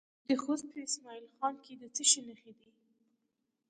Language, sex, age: Pashto, female, under 19